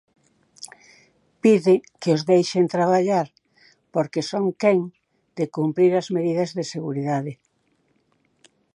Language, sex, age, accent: Galician, female, 70-79, Atlántico (seseo e gheada)